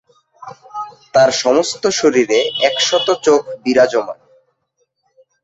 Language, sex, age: Bengali, male, 19-29